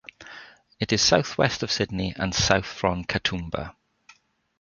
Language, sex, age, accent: English, male, 40-49, Welsh English